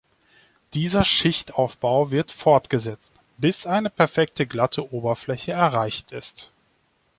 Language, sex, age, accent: German, male, 30-39, Deutschland Deutsch